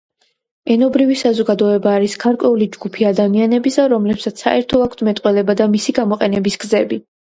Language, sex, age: Georgian, female, under 19